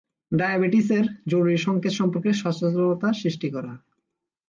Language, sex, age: Bengali, male, 19-29